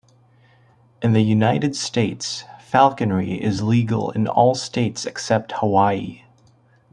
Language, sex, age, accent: English, male, 19-29, United States English